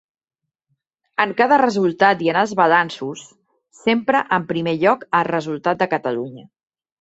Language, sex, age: Catalan, female, 30-39